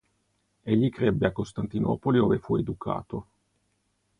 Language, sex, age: Italian, male, 50-59